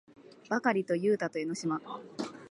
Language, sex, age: Japanese, female, 19-29